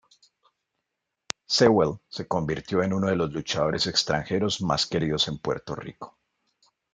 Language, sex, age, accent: Spanish, male, 40-49, Andino-Pacífico: Colombia, Perú, Ecuador, oeste de Bolivia y Venezuela andina